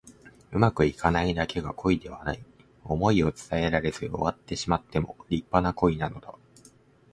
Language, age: Japanese, 19-29